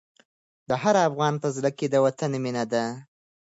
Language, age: Pashto, under 19